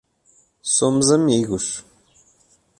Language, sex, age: Portuguese, male, 19-29